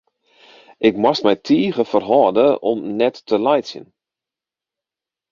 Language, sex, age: Western Frisian, male, 40-49